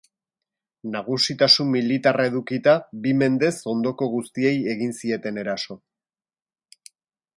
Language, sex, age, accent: Basque, male, 50-59, Erdialdekoa edo Nafarra (Gipuzkoa, Nafarroa)